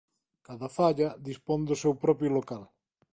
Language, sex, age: Galician, male, 40-49